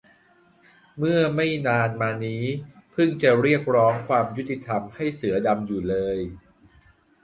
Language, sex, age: Thai, male, 40-49